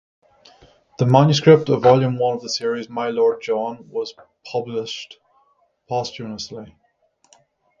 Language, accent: English, Northern Irish